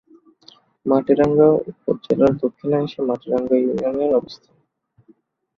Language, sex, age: Bengali, male, 19-29